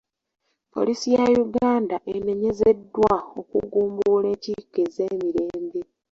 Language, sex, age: Ganda, female, 19-29